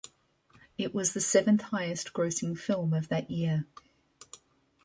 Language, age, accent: English, 50-59, Australian English